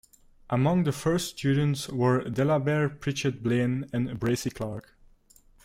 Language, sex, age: English, male, 19-29